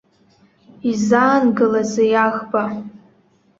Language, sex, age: Abkhazian, female, under 19